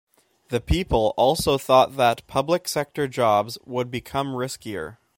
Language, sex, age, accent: English, male, 19-29, Canadian English